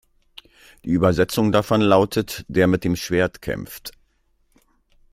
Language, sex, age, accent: German, male, 60-69, Deutschland Deutsch